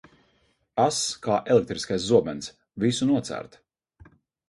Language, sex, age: Latvian, male, 40-49